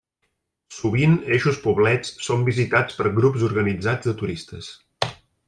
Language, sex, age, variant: Catalan, male, 30-39, Central